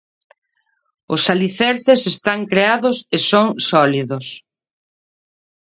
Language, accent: Galician, Normativo (estándar)